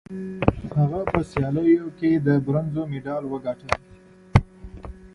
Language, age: English, 19-29